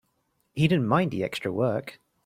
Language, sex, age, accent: English, male, 19-29, England English